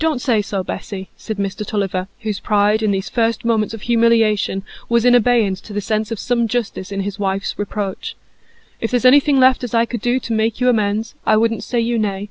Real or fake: real